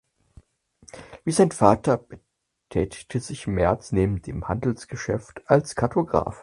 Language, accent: German, Deutschland Deutsch